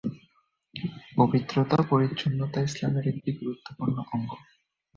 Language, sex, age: Bengali, male, 19-29